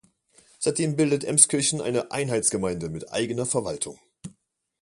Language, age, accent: German, 40-49, Deutschland Deutsch